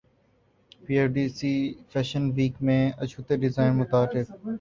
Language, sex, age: Urdu, male, 19-29